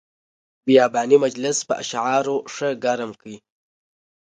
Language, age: Pashto, 19-29